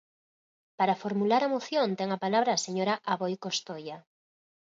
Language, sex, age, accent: Galician, female, 19-29, Normativo (estándar)